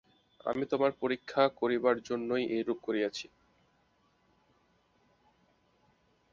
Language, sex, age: Bengali, male, 19-29